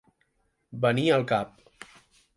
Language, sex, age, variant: Catalan, male, 19-29, Central